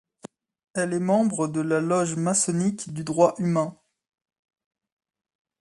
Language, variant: French, Français de métropole